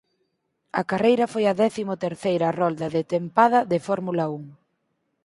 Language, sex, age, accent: Galician, female, 19-29, Normativo (estándar)